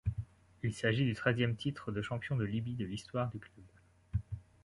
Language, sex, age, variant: French, male, 19-29, Français de métropole